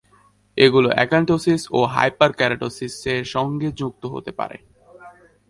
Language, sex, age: Bengali, male, 19-29